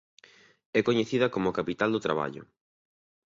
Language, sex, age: Galician, male, 30-39